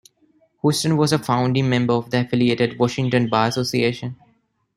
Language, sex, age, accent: English, male, 19-29, India and South Asia (India, Pakistan, Sri Lanka)